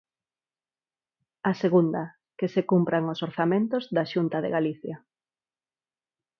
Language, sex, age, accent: Galician, female, 30-39, Neofalante